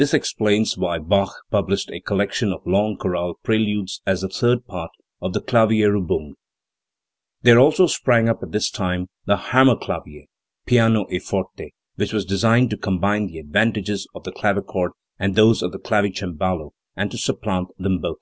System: none